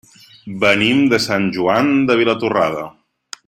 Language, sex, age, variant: Catalan, male, 30-39, Central